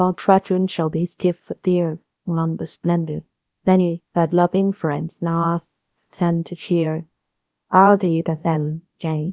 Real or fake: fake